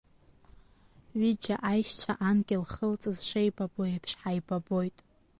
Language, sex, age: Abkhazian, female, under 19